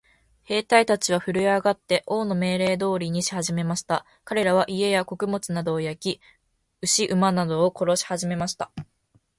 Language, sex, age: Japanese, female, 19-29